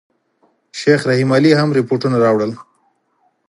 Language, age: Pashto, 30-39